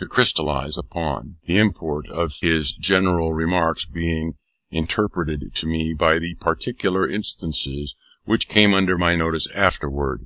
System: none